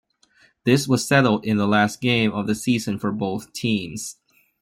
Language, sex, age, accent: English, male, 19-29, United States English